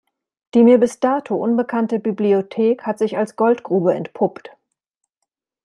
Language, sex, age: German, female, 50-59